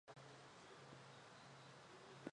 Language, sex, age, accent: Spanish, female, 19-29, México